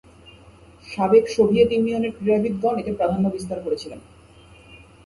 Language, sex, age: Bengali, male, 19-29